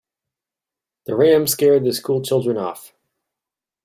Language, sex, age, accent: English, male, 30-39, United States English